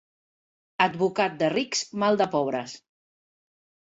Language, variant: Catalan, Central